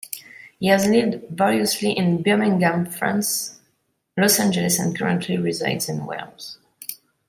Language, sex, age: English, female, 30-39